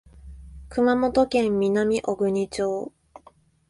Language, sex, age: Japanese, female, 19-29